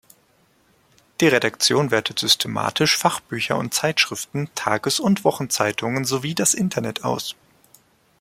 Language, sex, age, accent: German, male, 19-29, Deutschland Deutsch